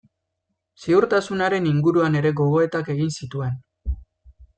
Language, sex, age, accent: Basque, male, 19-29, Mendebalekoa (Araba, Bizkaia, Gipuzkoako mendebaleko herri batzuk)